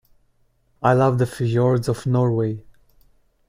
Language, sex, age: English, male, 19-29